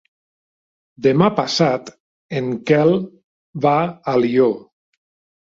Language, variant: Catalan, Nord-Occidental